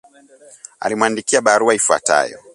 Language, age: Swahili, 30-39